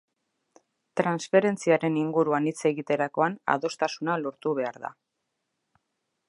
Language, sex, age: Basque, female, 30-39